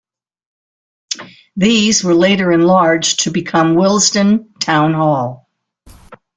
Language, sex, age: English, female, 80-89